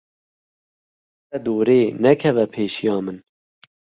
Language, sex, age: Kurdish, male, 30-39